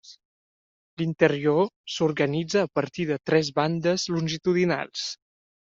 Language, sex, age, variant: Catalan, male, 19-29, Septentrional